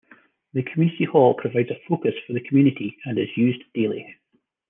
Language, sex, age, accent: English, male, 40-49, Scottish English